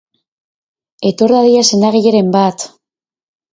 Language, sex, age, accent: Basque, female, 19-29, Erdialdekoa edo Nafarra (Gipuzkoa, Nafarroa)